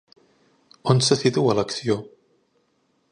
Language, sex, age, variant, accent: Catalan, male, 19-29, Central, central